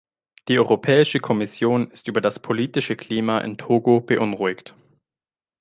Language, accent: German, Deutschland Deutsch